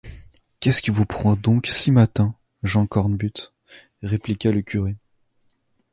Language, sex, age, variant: French, male, 19-29, Français de métropole